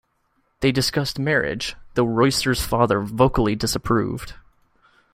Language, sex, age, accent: English, male, under 19, Canadian English